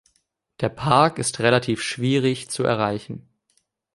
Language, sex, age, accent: German, male, under 19, Deutschland Deutsch